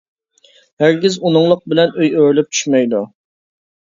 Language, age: Uyghur, 19-29